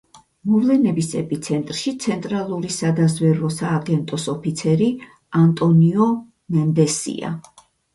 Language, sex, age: Georgian, female, 50-59